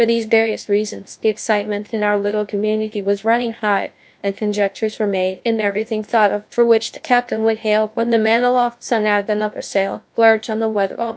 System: TTS, GlowTTS